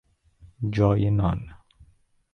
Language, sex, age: Persian, male, 19-29